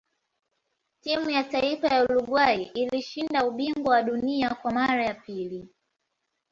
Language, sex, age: Swahili, female, 19-29